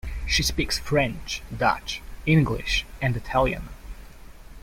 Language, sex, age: English, male, 19-29